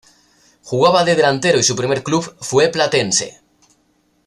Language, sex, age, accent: Spanish, male, 19-29, España: Norte peninsular (Asturias, Castilla y León, Cantabria, País Vasco, Navarra, Aragón, La Rioja, Guadalajara, Cuenca)